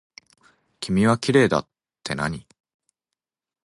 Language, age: Japanese, 19-29